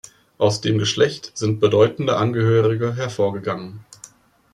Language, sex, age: German, male, 30-39